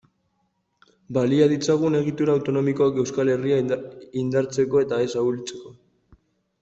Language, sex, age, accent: Basque, male, 19-29, Mendebalekoa (Araba, Bizkaia, Gipuzkoako mendebaleko herri batzuk)